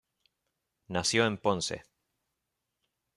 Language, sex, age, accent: Spanish, male, 30-39, Rioplatense: Argentina, Uruguay, este de Bolivia, Paraguay